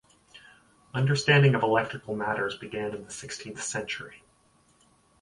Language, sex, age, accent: English, male, 30-39, Canadian English